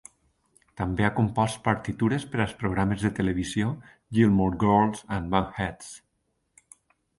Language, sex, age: Catalan, male, 40-49